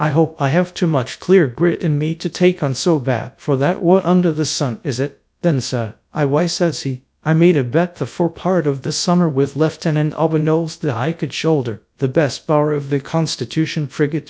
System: TTS, GradTTS